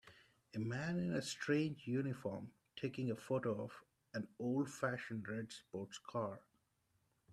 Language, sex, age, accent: English, male, 30-39, India and South Asia (India, Pakistan, Sri Lanka)